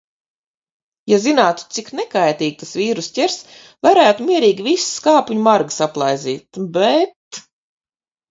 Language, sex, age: Latvian, female, 50-59